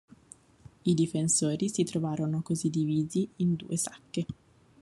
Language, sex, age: Italian, female, 30-39